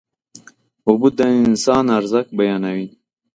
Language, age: Pashto, 19-29